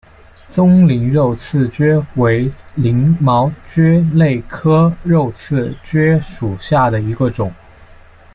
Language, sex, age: Chinese, male, 19-29